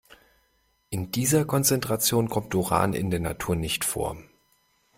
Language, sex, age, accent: German, male, 40-49, Deutschland Deutsch